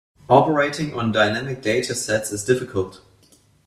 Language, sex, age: English, male, 19-29